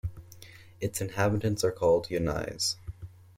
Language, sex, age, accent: English, male, 19-29, United States English